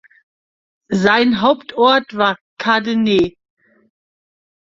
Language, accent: German, Deutschland Deutsch